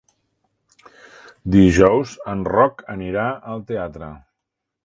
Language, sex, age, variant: Catalan, male, 60-69, Central